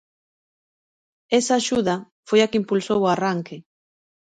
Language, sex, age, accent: Galician, female, 40-49, Oriental (común en zona oriental)